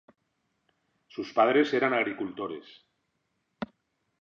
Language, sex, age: Spanish, male, 40-49